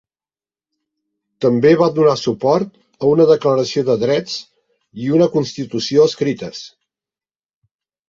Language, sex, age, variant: Catalan, male, 60-69, Central